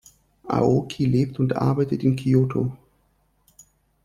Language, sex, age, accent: German, male, 30-39, Russisch Deutsch